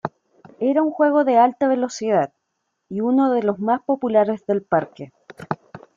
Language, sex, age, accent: Spanish, female, 30-39, Chileno: Chile, Cuyo